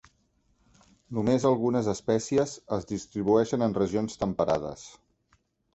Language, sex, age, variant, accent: Catalan, male, 40-49, Central, gironí